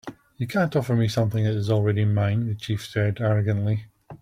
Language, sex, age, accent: English, male, 50-59, Scottish English